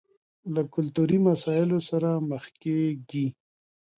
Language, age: Pashto, 40-49